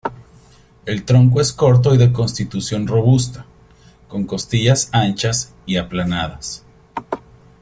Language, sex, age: Spanish, male, 30-39